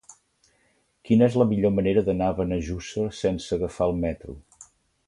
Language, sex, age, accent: Catalan, male, 60-69, Oriental